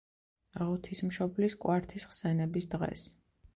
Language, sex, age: Georgian, female, 30-39